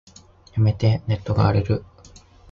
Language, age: Japanese, 19-29